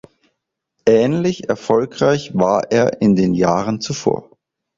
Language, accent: German, Deutschland Deutsch